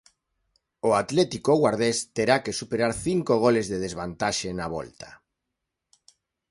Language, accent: Galician, Normativo (estándar)